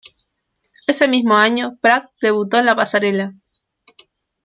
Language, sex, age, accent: Spanish, female, 19-29, Rioplatense: Argentina, Uruguay, este de Bolivia, Paraguay